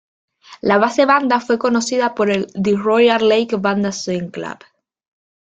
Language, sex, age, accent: Spanish, female, 19-29, España: Norte peninsular (Asturias, Castilla y León, Cantabria, País Vasco, Navarra, Aragón, La Rioja, Guadalajara, Cuenca)